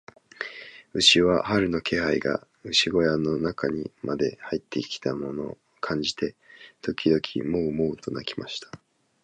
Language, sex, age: Japanese, male, 19-29